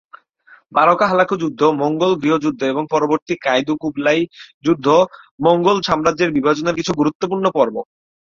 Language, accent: Bengali, Native